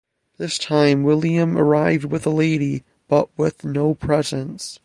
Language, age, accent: English, 19-29, United States English